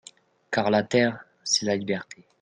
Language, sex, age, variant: French, male, 19-29, Français de métropole